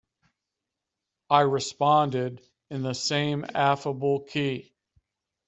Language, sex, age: English, male, 60-69